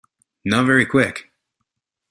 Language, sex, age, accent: English, male, 19-29, United States English